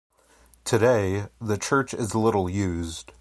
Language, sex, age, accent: English, male, 19-29, United States English